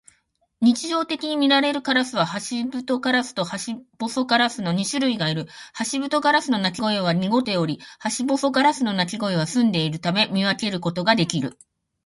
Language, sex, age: Japanese, female, 40-49